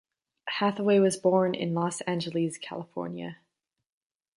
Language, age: English, under 19